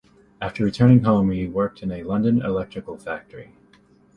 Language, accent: English, United States English